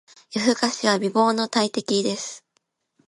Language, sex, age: Japanese, female, under 19